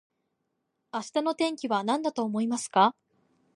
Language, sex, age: Japanese, female, 19-29